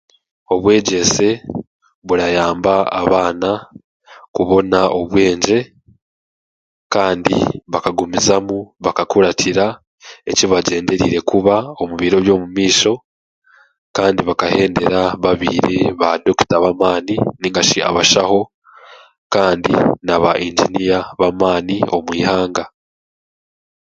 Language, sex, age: Chiga, male, 19-29